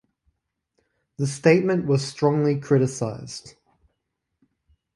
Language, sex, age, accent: English, male, 19-29, Australian English